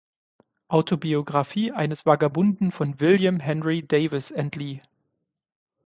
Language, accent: German, Deutschland Deutsch